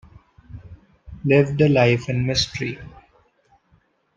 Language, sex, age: English, male, 19-29